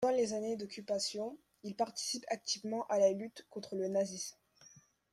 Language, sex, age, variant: French, female, under 19, Français de métropole